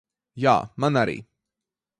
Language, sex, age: Latvian, male, 19-29